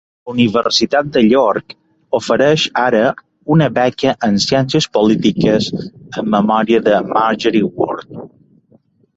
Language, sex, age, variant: Catalan, male, 40-49, Balear